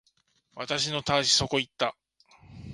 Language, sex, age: Japanese, male, 50-59